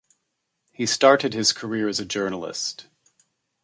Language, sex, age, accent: English, male, 50-59, United States English